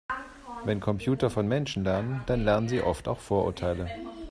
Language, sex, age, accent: German, male, 40-49, Deutschland Deutsch